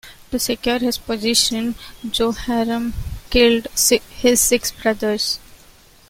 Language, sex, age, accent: English, female, 19-29, India and South Asia (India, Pakistan, Sri Lanka)